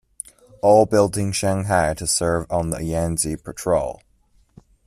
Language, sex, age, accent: English, male, under 19, United States English